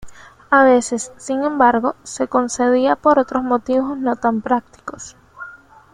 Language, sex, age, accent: Spanish, female, under 19, Caribe: Cuba, Venezuela, Puerto Rico, República Dominicana, Panamá, Colombia caribeña, México caribeño, Costa del golfo de México